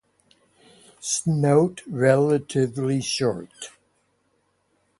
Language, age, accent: English, 70-79, Canadian English